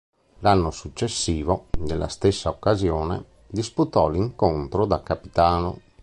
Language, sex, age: Italian, male, 50-59